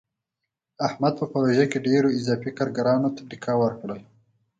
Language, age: Pashto, 30-39